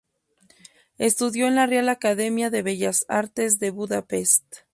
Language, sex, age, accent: Spanish, female, 30-39, México